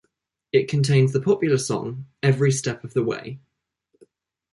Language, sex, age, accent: English, male, 19-29, England English